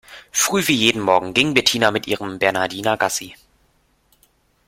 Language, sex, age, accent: German, male, under 19, Deutschland Deutsch